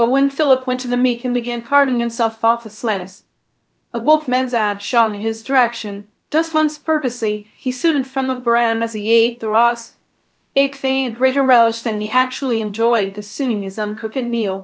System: TTS, VITS